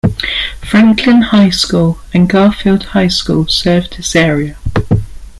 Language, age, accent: English, under 19, England English